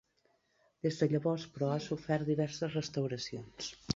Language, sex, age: Catalan, female, 50-59